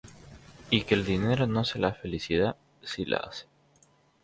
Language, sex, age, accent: Spanish, male, 19-29, España: Islas Canarias